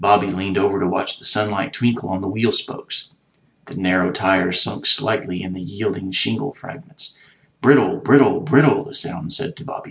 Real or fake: real